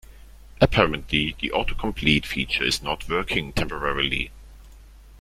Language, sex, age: English, male, 40-49